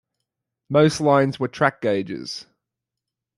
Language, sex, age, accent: English, male, 19-29, Australian English